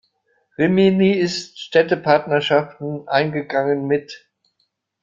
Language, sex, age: German, male, 60-69